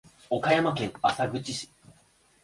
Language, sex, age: Japanese, male, 19-29